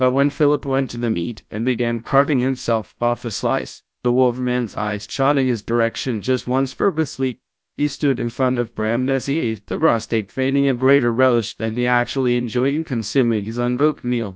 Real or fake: fake